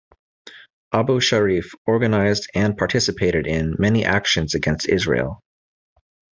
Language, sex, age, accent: English, male, 30-39, United States English